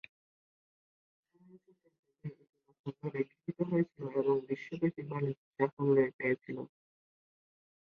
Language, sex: Bengali, male